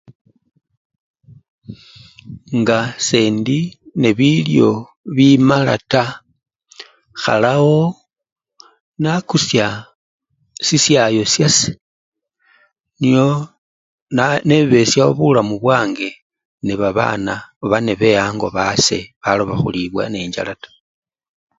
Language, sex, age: Luyia, male, 40-49